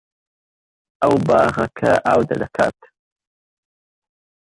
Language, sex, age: Central Kurdish, male, 30-39